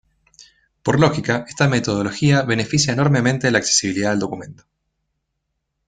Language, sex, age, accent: Spanish, male, 30-39, Chileno: Chile, Cuyo